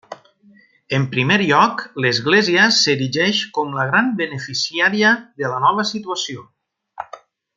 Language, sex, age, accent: Catalan, male, 40-49, valencià